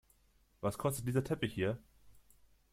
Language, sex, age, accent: German, male, 19-29, Deutschland Deutsch